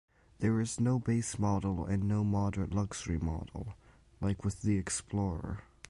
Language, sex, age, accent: English, male, under 19, Canadian English